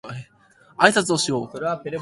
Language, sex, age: Japanese, male, under 19